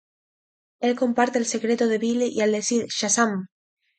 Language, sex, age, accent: Spanish, female, 19-29, España: Islas Canarias